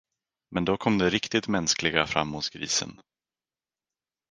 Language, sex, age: Swedish, male, 19-29